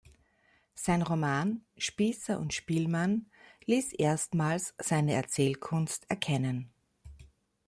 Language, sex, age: German, female, 50-59